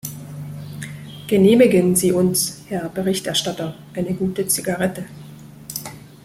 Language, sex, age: German, female, 30-39